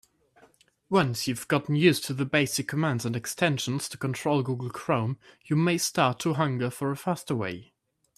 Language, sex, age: English, male, under 19